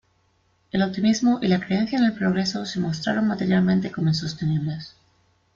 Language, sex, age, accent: Spanish, female, 30-39, España: Centro-Sur peninsular (Madrid, Toledo, Castilla-La Mancha)